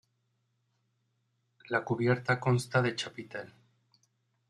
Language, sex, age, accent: Spanish, male, 30-39, México